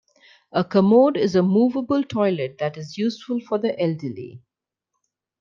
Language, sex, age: English, female, under 19